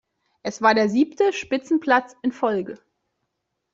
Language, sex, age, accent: German, female, 19-29, Deutschland Deutsch